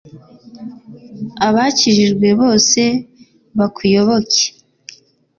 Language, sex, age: Kinyarwanda, female, 19-29